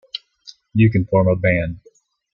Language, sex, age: English, male, 19-29